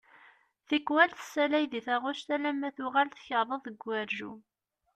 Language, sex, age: Kabyle, female, 19-29